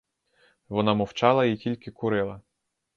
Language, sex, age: Ukrainian, male, 19-29